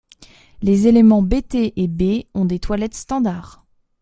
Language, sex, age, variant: French, female, 19-29, Français de métropole